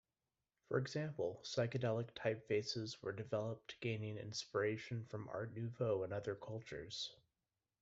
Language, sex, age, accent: English, male, 30-39, United States English